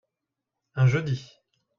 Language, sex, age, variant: French, male, 40-49, Français de métropole